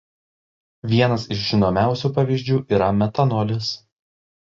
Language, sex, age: Lithuanian, male, 19-29